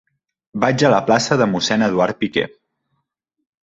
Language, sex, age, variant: Catalan, male, 19-29, Central